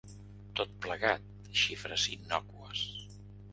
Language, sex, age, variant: Catalan, male, 50-59, Central